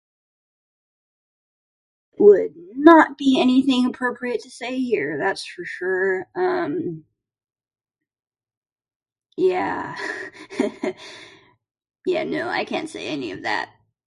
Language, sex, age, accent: English, female, 30-39, United States English